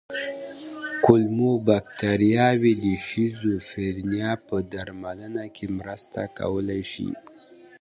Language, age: Pashto, 19-29